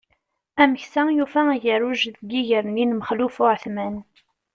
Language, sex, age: Kabyle, female, 19-29